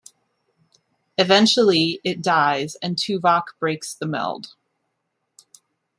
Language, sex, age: English, female, 40-49